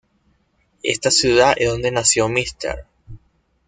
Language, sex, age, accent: Spanish, male, 19-29, Caribe: Cuba, Venezuela, Puerto Rico, República Dominicana, Panamá, Colombia caribeña, México caribeño, Costa del golfo de México